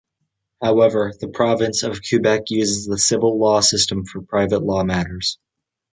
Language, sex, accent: English, male, United States English